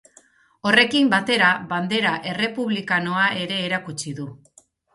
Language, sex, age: Basque, female, 40-49